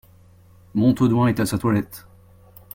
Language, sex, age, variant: French, male, 30-39, Français de métropole